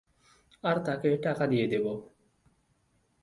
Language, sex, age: Bengali, male, 19-29